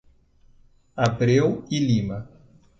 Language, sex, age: Portuguese, male, 50-59